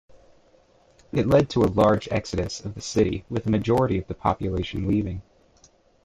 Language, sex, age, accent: English, male, 19-29, United States English